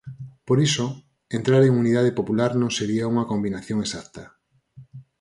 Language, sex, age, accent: Galician, male, 40-49, Normativo (estándar)